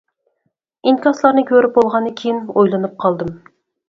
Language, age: Uyghur, 30-39